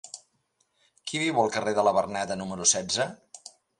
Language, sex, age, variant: Catalan, male, 60-69, Central